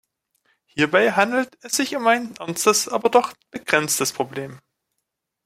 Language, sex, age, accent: German, male, 19-29, Deutschland Deutsch